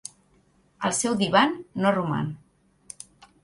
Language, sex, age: Catalan, female, 30-39